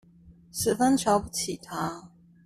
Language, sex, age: Chinese, female, 19-29